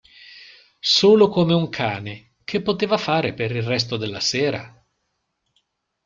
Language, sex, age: Italian, male, 50-59